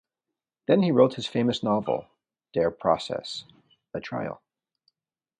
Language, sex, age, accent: English, male, 40-49, United States English